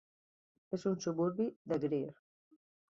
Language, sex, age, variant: Catalan, female, 50-59, Central